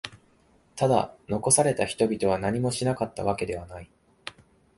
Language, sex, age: Japanese, male, 19-29